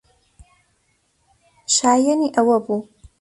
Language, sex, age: Central Kurdish, female, 19-29